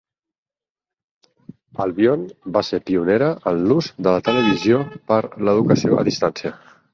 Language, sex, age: Catalan, male, 40-49